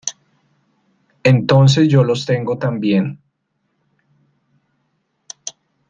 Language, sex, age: Spanish, male, 30-39